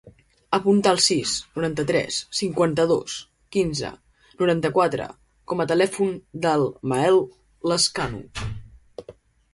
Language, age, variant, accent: Catalan, under 19, Central, central